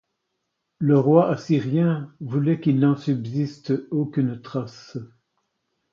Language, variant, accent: French, Français d'Europe, Français de Belgique